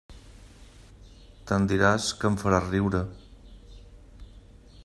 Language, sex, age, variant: Catalan, male, 50-59, Central